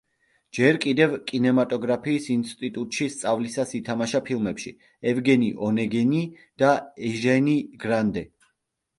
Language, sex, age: Georgian, male, 19-29